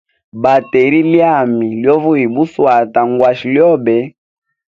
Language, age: Hemba, 19-29